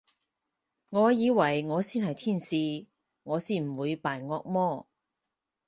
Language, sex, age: Cantonese, female, 30-39